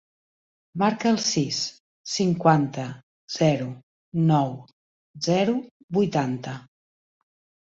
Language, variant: Catalan, Central